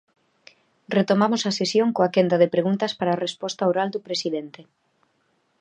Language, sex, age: Galician, female, 30-39